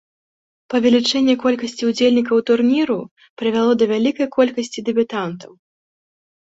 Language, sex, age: Belarusian, female, 19-29